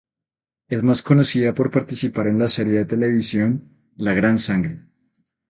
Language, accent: Spanish, Andino-Pacífico: Colombia, Perú, Ecuador, oeste de Bolivia y Venezuela andina